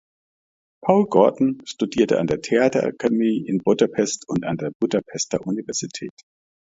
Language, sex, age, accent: German, male, 50-59, Deutschland Deutsch